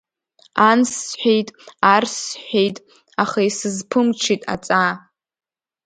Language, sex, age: Abkhazian, female, under 19